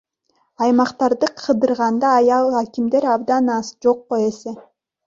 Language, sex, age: Kyrgyz, female, 30-39